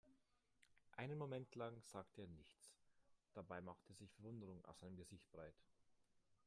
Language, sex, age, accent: German, male, 30-39, Deutschland Deutsch